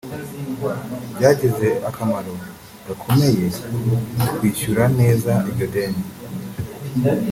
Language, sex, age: Kinyarwanda, male, 19-29